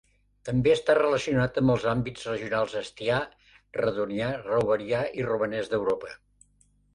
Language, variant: Catalan, Central